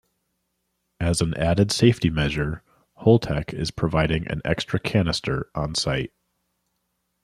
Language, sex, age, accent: English, male, 30-39, United States English